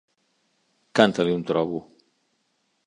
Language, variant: Catalan, Central